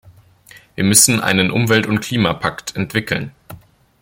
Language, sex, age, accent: German, male, 19-29, Deutschland Deutsch